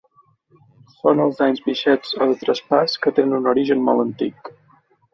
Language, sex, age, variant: Catalan, male, 19-29, Balear